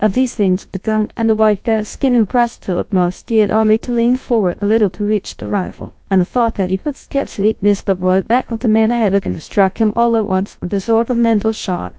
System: TTS, GlowTTS